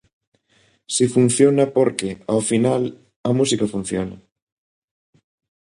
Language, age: Galician, 30-39